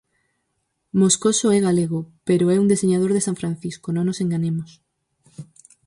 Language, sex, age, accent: Galician, female, 19-29, Oriental (común en zona oriental)